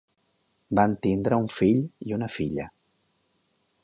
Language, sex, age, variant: Catalan, male, 50-59, Central